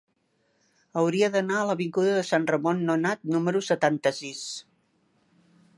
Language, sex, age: Catalan, female, 50-59